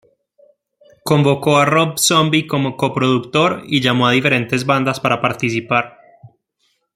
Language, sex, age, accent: Spanish, male, 19-29, Andino-Pacífico: Colombia, Perú, Ecuador, oeste de Bolivia y Venezuela andina